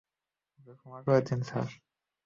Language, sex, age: Bengali, male, 19-29